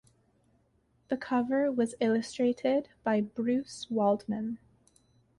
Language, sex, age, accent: English, female, 19-29, Canadian English